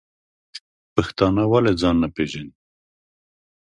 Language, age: Pashto, 60-69